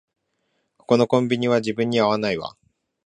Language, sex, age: Japanese, male, 19-29